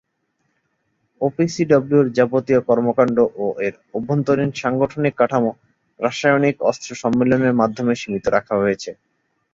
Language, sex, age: Bengali, male, 19-29